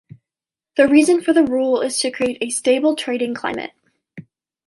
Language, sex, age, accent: English, female, 19-29, United States English